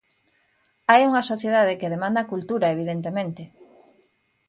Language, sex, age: Galician, male, 50-59